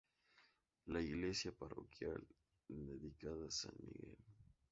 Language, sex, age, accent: Spanish, male, 19-29, México